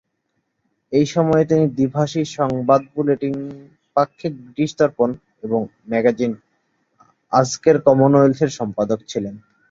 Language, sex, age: Bengali, male, 19-29